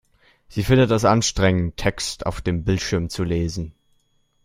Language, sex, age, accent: German, male, 19-29, Deutschland Deutsch